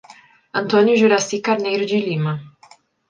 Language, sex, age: Portuguese, female, 19-29